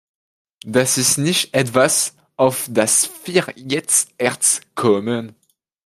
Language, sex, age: German, male, 19-29